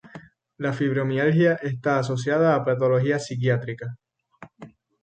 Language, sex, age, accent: Spanish, male, 19-29, España: Islas Canarias